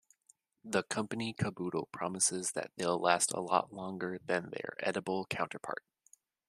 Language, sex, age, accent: English, male, 19-29, United States English